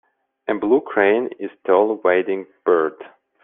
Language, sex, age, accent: English, male, 30-39, United States English